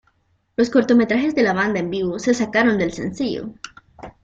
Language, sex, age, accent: Spanish, female, 19-29, América central